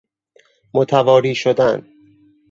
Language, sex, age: Persian, male, 30-39